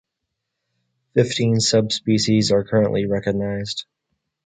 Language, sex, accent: English, male, United States English